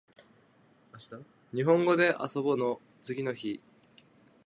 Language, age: Japanese, 30-39